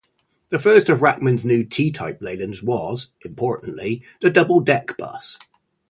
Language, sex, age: English, male, 50-59